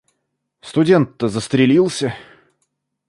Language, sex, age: Russian, male, 19-29